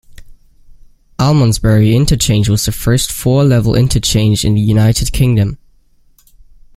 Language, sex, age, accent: English, male, under 19, United States English